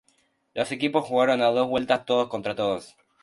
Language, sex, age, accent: Spanish, male, under 19, Rioplatense: Argentina, Uruguay, este de Bolivia, Paraguay